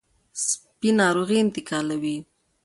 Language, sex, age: Pashto, female, 19-29